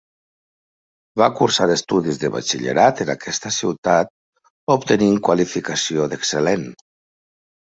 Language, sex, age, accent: Catalan, male, 50-59, valencià